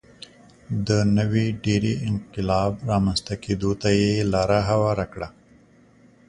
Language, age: Pashto, 30-39